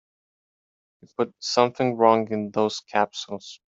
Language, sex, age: English, male, 19-29